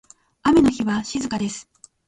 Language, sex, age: Japanese, female, 30-39